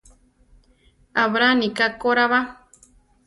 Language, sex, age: Central Tarahumara, female, 30-39